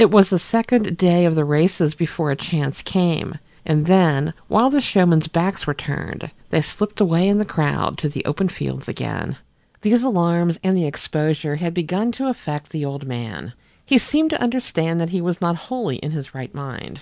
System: none